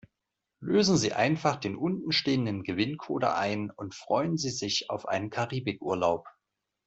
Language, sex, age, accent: German, male, 40-49, Deutschland Deutsch